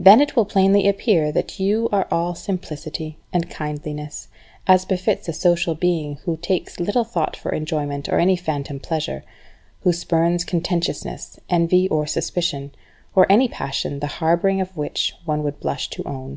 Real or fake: real